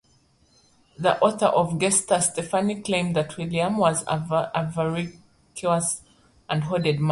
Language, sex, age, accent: English, female, 30-39, Southern African (South Africa, Zimbabwe, Namibia)